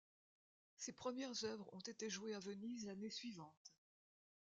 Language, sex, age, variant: French, female, 70-79, Français de métropole